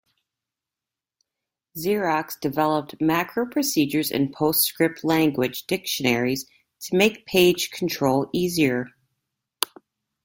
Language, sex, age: English, female, 30-39